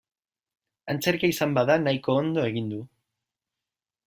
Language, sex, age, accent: Basque, male, 19-29, Erdialdekoa edo Nafarra (Gipuzkoa, Nafarroa)